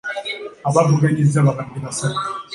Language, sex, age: Ganda, male, 19-29